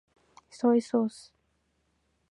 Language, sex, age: Japanese, female, 19-29